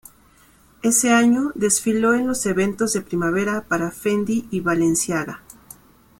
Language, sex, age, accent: Spanish, female, 30-39, México